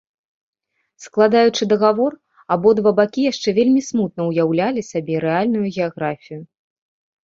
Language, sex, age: Belarusian, female, 30-39